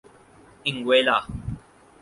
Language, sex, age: Urdu, male, 19-29